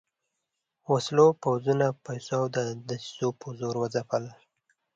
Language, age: Pashto, under 19